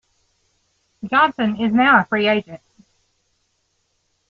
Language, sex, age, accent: English, female, 40-49, United States English